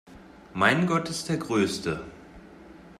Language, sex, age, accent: German, male, 19-29, Deutschland Deutsch